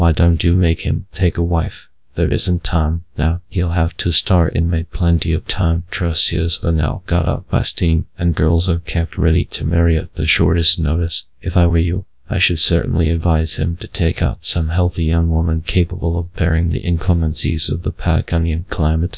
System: TTS, GradTTS